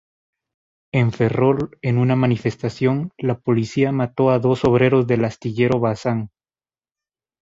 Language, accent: Spanish, América central